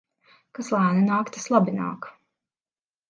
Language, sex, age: Latvian, female, 30-39